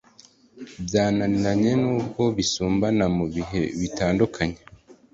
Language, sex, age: Kinyarwanda, male, 19-29